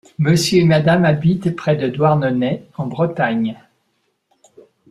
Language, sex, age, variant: French, male, 70-79, Français de métropole